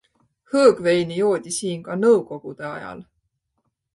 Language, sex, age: Estonian, female, 30-39